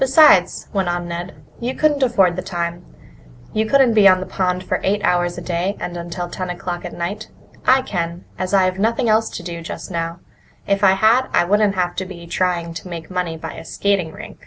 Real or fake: real